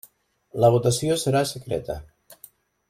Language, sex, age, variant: Catalan, male, 19-29, Nord-Occidental